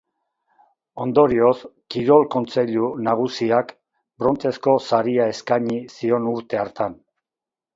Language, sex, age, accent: Basque, male, 60-69, Mendebalekoa (Araba, Bizkaia, Gipuzkoako mendebaleko herri batzuk)